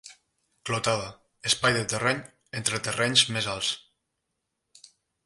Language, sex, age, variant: Catalan, male, 19-29, Nord-Occidental